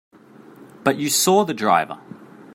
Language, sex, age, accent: English, male, 19-29, Australian English